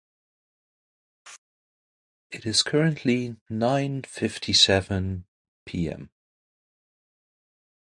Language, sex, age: English, male, 30-39